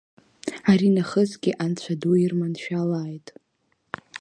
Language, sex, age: Abkhazian, female, under 19